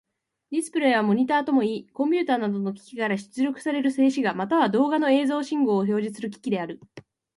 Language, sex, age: Japanese, female, 19-29